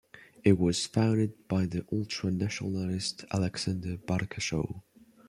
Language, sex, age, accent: English, male, under 19, United States English